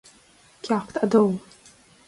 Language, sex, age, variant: Irish, female, 19-29, Gaeilge na Mumhan